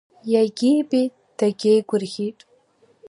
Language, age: Abkhazian, under 19